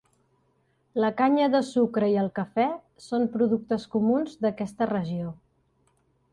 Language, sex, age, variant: Catalan, female, 40-49, Central